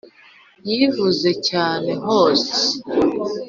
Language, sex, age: Kinyarwanda, female, 30-39